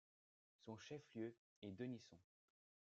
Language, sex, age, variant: French, male, under 19, Français de métropole